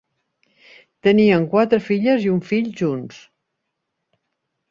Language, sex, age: Catalan, female, 60-69